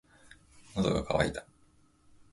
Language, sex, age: Japanese, male, 19-29